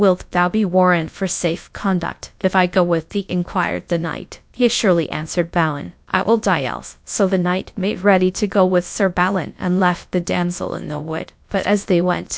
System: TTS, GradTTS